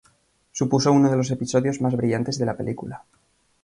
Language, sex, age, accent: Spanish, male, 19-29, España: Centro-Sur peninsular (Madrid, Toledo, Castilla-La Mancha)